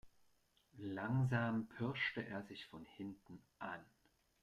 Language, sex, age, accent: German, male, 30-39, Deutschland Deutsch